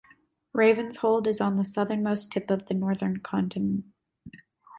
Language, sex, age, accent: English, female, 19-29, United States English